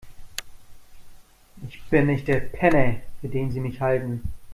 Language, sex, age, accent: German, male, 30-39, Deutschland Deutsch